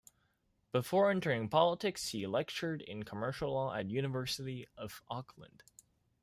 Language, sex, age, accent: English, male, under 19, Hong Kong English